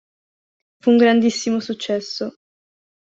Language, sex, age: Italian, female, 19-29